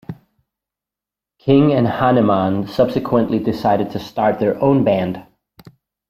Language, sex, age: English, male, 19-29